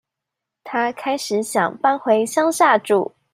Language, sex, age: Chinese, female, 19-29